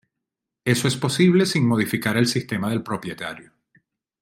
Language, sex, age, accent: Spanish, male, 40-49, Caribe: Cuba, Venezuela, Puerto Rico, República Dominicana, Panamá, Colombia caribeña, México caribeño, Costa del golfo de México